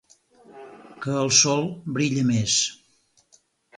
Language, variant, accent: Catalan, Central, central; Empordanès